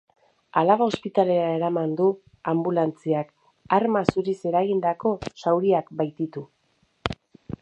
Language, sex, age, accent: Basque, female, 30-39, Mendebalekoa (Araba, Bizkaia, Gipuzkoako mendebaleko herri batzuk)